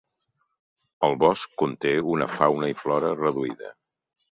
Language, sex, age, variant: Catalan, male, 60-69, Central